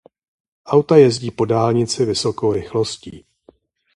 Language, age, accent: Czech, 40-49, pražský